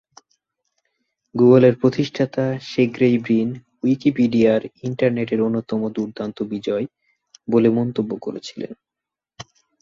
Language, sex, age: Bengali, male, 19-29